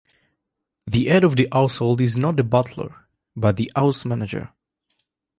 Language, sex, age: English, male, 19-29